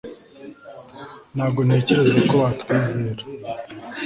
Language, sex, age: Kinyarwanda, male, 19-29